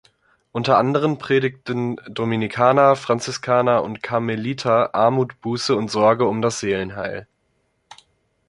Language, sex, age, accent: German, male, 19-29, Deutschland Deutsch